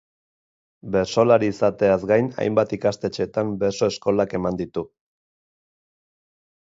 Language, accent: Basque, Erdialdekoa edo Nafarra (Gipuzkoa, Nafarroa)